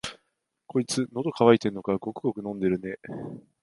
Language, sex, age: Japanese, male, 19-29